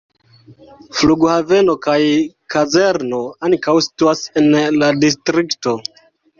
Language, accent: Esperanto, Internacia